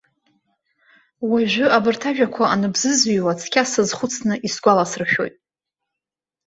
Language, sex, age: Abkhazian, female, 30-39